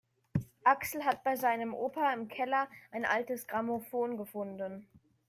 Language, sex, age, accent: German, male, under 19, Deutschland Deutsch